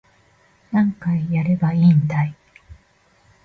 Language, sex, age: Japanese, female, 50-59